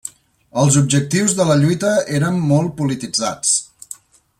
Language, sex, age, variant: Catalan, male, 50-59, Central